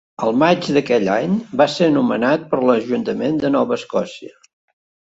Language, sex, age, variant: Catalan, male, 60-69, Central